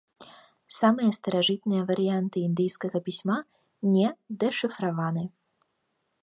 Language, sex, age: Belarusian, female, 19-29